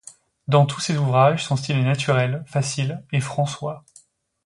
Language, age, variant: French, 19-29, Français de métropole